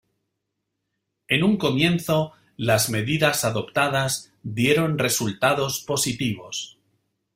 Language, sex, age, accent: Spanish, male, 40-49, España: Norte peninsular (Asturias, Castilla y León, Cantabria, País Vasco, Navarra, Aragón, La Rioja, Guadalajara, Cuenca)